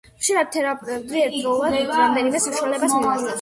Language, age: Georgian, 30-39